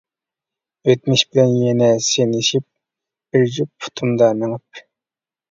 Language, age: Uyghur, 19-29